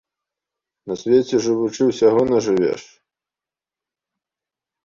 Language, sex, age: Belarusian, male, 30-39